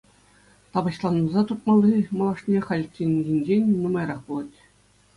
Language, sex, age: Chuvash, male, 40-49